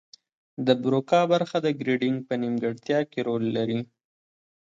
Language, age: Pashto, 19-29